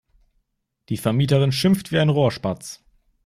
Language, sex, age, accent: German, male, under 19, Deutschland Deutsch